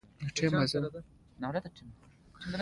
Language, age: Pashto, under 19